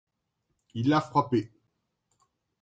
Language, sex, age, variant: French, male, 40-49, Français de métropole